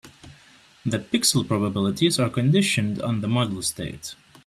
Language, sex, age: English, male, 19-29